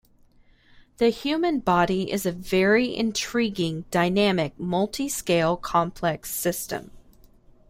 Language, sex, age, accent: English, female, 30-39, United States English